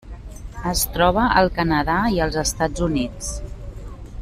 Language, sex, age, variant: Catalan, female, 40-49, Nord-Occidental